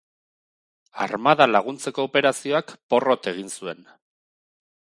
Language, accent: Basque, Erdialdekoa edo Nafarra (Gipuzkoa, Nafarroa)